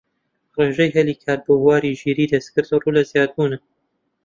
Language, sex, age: Central Kurdish, male, 19-29